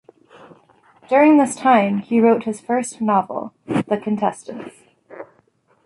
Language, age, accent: English, 30-39, United States English